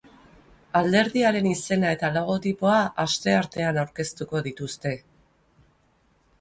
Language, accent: Basque, Mendebalekoa (Araba, Bizkaia, Gipuzkoako mendebaleko herri batzuk)